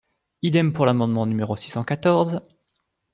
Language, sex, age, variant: French, male, 19-29, Français de métropole